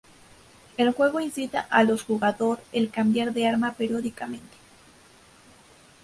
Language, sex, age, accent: Spanish, female, 19-29, México